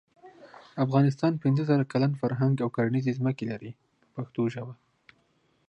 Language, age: Pashto, 19-29